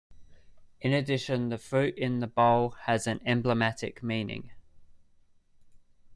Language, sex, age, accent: English, male, 30-39, Australian English